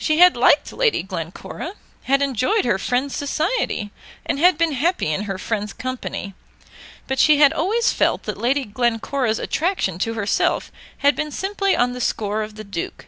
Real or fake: real